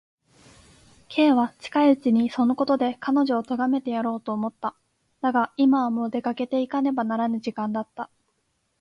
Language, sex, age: Japanese, female, 19-29